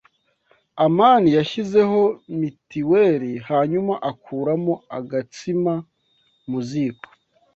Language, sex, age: Kinyarwanda, male, 19-29